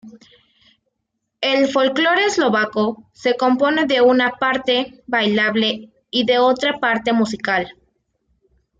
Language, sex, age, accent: Spanish, female, under 19, México